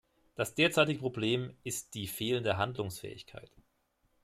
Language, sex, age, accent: German, male, 30-39, Deutschland Deutsch